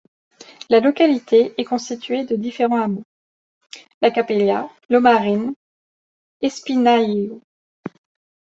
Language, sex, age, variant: French, female, 19-29, Français de métropole